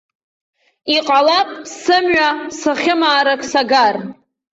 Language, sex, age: Abkhazian, female, under 19